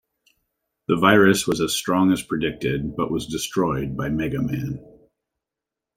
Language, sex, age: English, male, 40-49